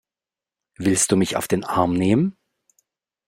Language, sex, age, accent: German, male, 30-39, Deutschland Deutsch